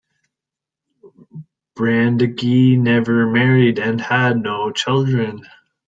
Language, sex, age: English, male, 30-39